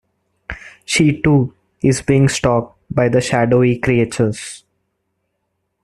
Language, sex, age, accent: English, male, 19-29, India and South Asia (India, Pakistan, Sri Lanka)